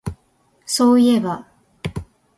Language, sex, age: Japanese, female, 19-29